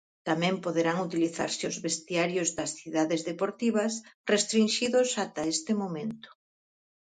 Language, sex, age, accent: Galician, female, 60-69, Normativo (estándar)